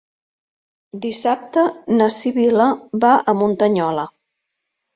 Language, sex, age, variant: Catalan, female, 40-49, Central